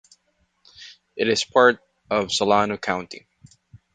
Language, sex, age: English, male, 19-29